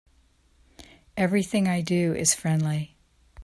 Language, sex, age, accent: English, female, 60-69, United States English